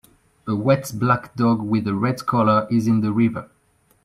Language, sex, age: English, male, 19-29